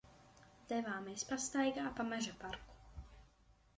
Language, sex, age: Latvian, female, under 19